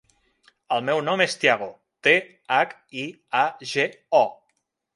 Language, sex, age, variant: Catalan, male, 19-29, Central